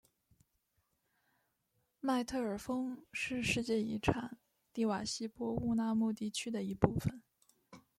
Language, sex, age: Chinese, female, 19-29